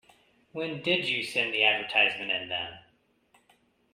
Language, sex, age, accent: English, male, 30-39, United States English